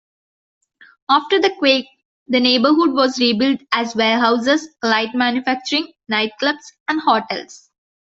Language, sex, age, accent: English, female, 19-29, India and South Asia (India, Pakistan, Sri Lanka)